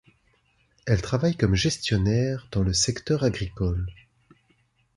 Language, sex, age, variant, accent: French, male, 40-49, Français d'Europe, Français de Suisse